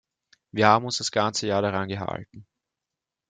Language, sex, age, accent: German, male, 19-29, Österreichisches Deutsch